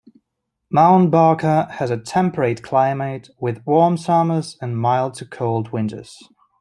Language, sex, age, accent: English, male, 19-29, England English